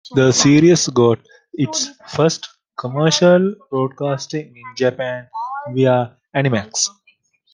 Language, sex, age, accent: English, male, 19-29, England English